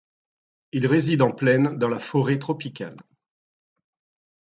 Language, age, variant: French, 50-59, Français de métropole